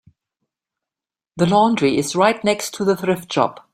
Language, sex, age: English, female, 40-49